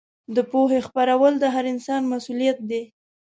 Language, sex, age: Pashto, female, 19-29